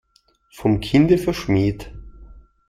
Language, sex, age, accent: German, male, 30-39, Österreichisches Deutsch